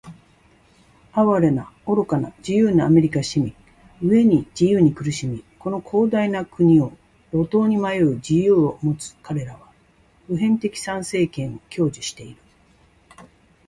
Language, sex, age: Japanese, female, 60-69